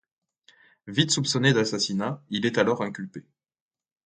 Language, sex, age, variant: French, male, 19-29, Français de métropole